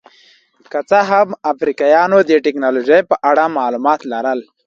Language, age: Pashto, 19-29